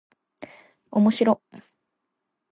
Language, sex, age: Japanese, female, 19-29